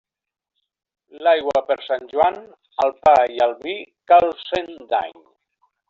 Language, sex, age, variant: Catalan, male, 50-59, Nord-Occidental